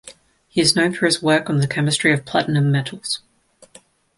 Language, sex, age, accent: English, female, 19-29, Australian English